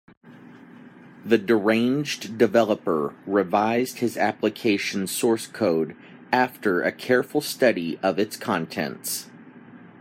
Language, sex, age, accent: English, male, 30-39, United States English